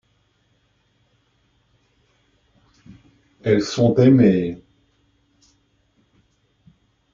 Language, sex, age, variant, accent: French, male, 50-59, Français d'Europe, Français de Belgique